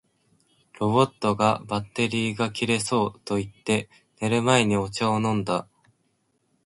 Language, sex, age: Japanese, male, 19-29